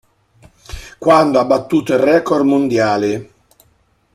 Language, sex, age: Italian, male, 40-49